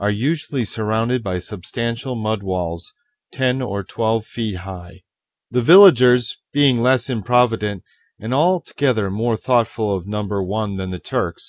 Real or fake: real